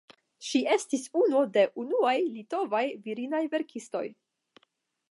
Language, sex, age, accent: Esperanto, female, 19-29, Internacia